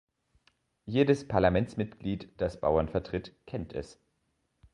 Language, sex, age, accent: German, male, 19-29, Deutschland Deutsch